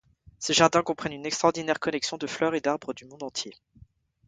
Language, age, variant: French, 30-39, Français de métropole